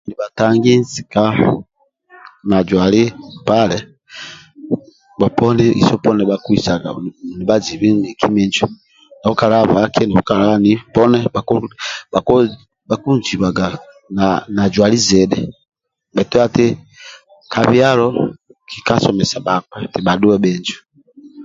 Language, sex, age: Amba (Uganda), male, 40-49